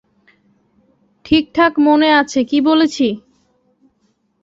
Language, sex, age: Bengali, female, 19-29